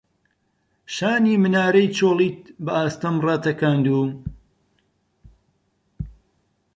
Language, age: Central Kurdish, 30-39